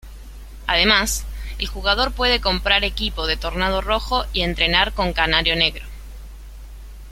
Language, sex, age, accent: Spanish, female, 19-29, Rioplatense: Argentina, Uruguay, este de Bolivia, Paraguay